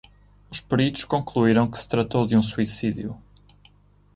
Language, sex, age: Portuguese, male, 19-29